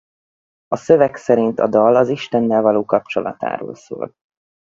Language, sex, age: Hungarian, male, 30-39